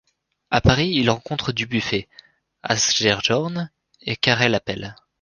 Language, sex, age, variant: French, male, 19-29, Français de métropole